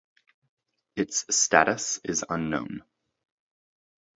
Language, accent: English, Canadian English